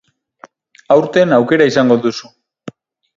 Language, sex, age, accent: Basque, male, 30-39, Erdialdekoa edo Nafarra (Gipuzkoa, Nafarroa)